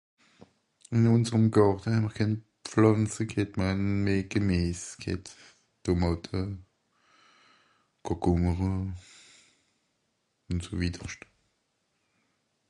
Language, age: Swiss German, 40-49